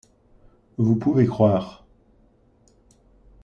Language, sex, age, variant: French, male, 40-49, Français de métropole